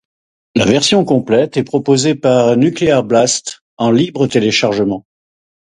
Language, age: French, 50-59